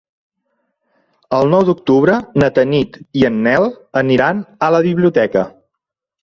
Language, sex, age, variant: Catalan, male, 40-49, Central